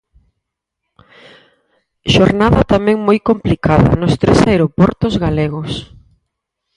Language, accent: Galician, Normativo (estándar)